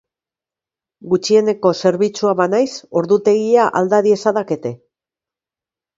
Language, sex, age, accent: Basque, female, 40-49, Mendebalekoa (Araba, Bizkaia, Gipuzkoako mendebaleko herri batzuk)